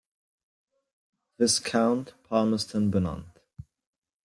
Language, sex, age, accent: German, male, under 19, Österreichisches Deutsch